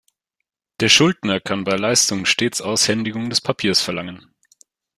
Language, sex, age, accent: German, male, 19-29, Deutschland Deutsch